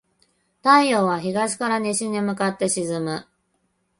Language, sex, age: Japanese, female, 30-39